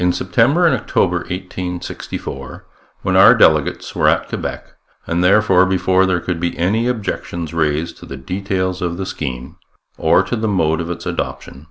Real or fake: real